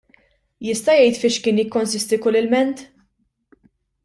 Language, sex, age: Maltese, female, 19-29